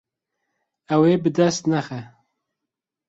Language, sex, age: Kurdish, male, 30-39